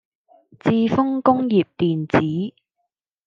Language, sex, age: Cantonese, female, 19-29